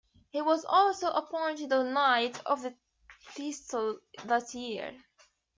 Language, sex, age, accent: English, female, 19-29, United States English